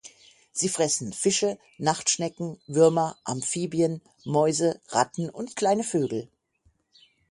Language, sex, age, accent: German, female, 50-59, Deutschland Deutsch